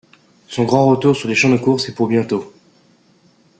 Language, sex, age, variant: French, male, under 19, Français de métropole